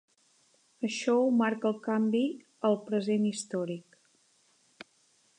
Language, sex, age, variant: Catalan, female, 40-49, Central